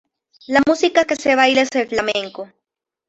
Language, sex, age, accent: Spanish, female, 19-29, Andino-Pacífico: Colombia, Perú, Ecuador, oeste de Bolivia y Venezuela andina